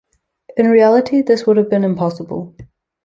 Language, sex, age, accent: English, female, 19-29, United States English